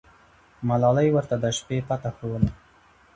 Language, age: Pashto, 19-29